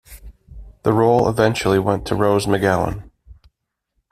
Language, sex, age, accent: English, male, 40-49, United States English